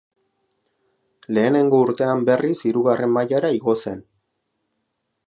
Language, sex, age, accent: Basque, male, 30-39, Mendebalekoa (Araba, Bizkaia, Gipuzkoako mendebaleko herri batzuk)